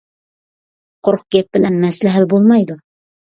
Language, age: Uyghur, under 19